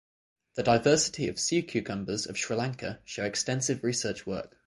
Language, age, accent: English, 19-29, England English; Northern English